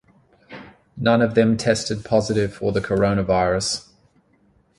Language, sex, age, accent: English, male, 50-59, Australian English